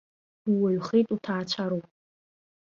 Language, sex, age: Abkhazian, female, under 19